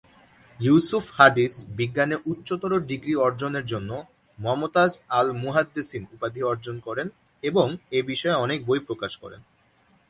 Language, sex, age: Bengali, male, 19-29